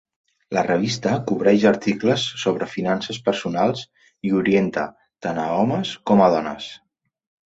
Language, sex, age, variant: Catalan, male, 40-49, Central